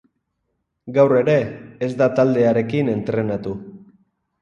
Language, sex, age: Basque, male, 40-49